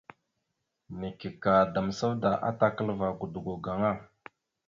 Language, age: Mada (Cameroon), 19-29